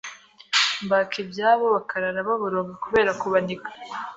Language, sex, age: Kinyarwanda, female, 19-29